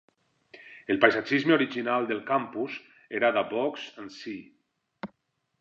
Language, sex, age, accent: Catalan, male, 40-49, valencià